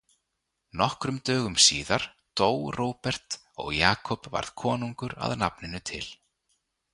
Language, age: Icelandic, 30-39